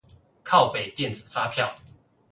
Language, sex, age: Chinese, male, 40-49